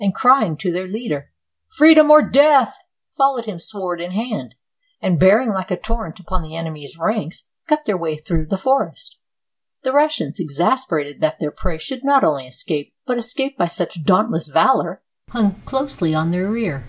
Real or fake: real